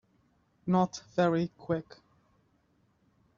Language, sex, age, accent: English, male, 19-29, England English